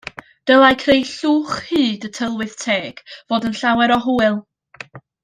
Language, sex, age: Welsh, female, 19-29